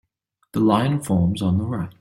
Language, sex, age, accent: English, male, 30-39, Australian English